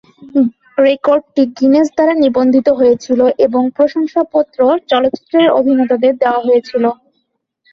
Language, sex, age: Bengali, female, 19-29